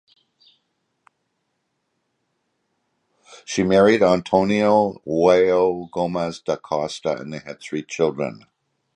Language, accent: English, Canadian English